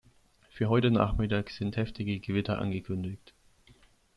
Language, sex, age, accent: German, male, 19-29, Deutschland Deutsch